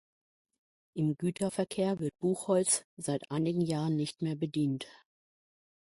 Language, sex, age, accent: German, female, 50-59, Deutschland Deutsch